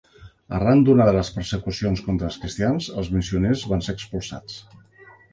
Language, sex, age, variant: Catalan, male, 50-59, Central